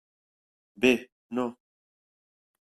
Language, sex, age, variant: Catalan, male, 50-59, Central